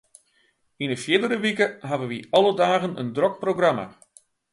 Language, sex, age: Western Frisian, male, 50-59